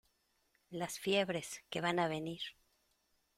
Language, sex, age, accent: Spanish, female, 40-49, México